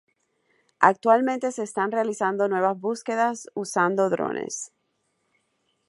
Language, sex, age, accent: Spanish, male, under 19, Caribe: Cuba, Venezuela, Puerto Rico, República Dominicana, Panamá, Colombia caribeña, México caribeño, Costa del golfo de México